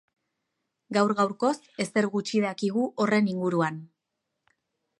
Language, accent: Basque, Mendebalekoa (Araba, Bizkaia, Gipuzkoako mendebaleko herri batzuk)